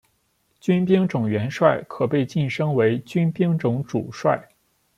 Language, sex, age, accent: Chinese, male, 19-29, 出生地：山东省